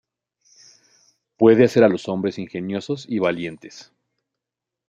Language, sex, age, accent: Spanish, male, 30-39, México